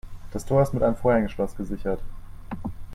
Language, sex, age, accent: German, male, 19-29, Deutschland Deutsch